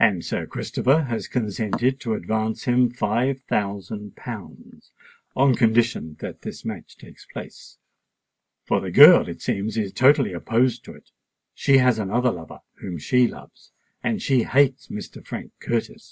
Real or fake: real